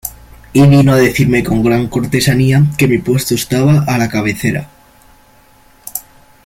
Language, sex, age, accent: Spanish, male, under 19, España: Centro-Sur peninsular (Madrid, Toledo, Castilla-La Mancha)